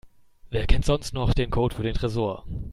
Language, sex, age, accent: German, male, 19-29, Deutschland Deutsch